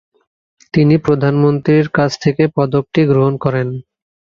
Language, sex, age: Bengali, male, 19-29